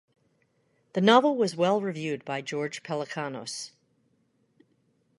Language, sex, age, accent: English, female, 50-59, United States English